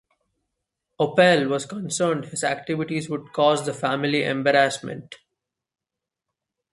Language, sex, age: English, male, 19-29